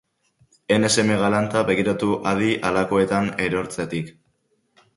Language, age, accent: Basque, under 19, Erdialdekoa edo Nafarra (Gipuzkoa, Nafarroa)